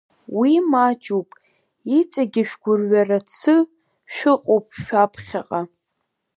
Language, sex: Abkhazian, female